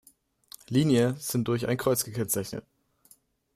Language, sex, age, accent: German, male, under 19, Deutschland Deutsch